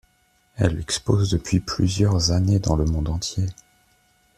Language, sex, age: French, male, 19-29